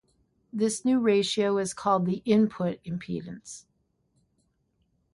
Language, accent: English, United States English